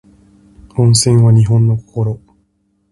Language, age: Japanese, 19-29